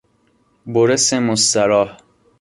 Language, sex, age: Persian, male, 19-29